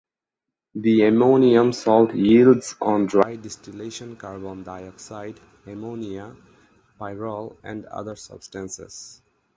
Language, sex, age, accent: English, male, 19-29, United States English